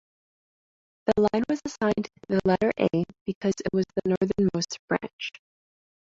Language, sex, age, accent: English, female, 19-29, United States English